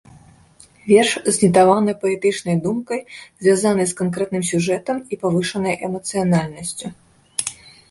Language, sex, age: Belarusian, female, 30-39